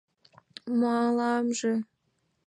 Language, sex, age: Mari, female, 19-29